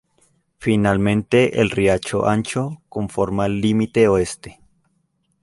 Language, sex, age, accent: Spanish, male, 19-29, Andino-Pacífico: Colombia, Perú, Ecuador, oeste de Bolivia y Venezuela andina